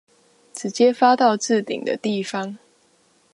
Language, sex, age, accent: Chinese, female, 19-29, 出生地：臺北市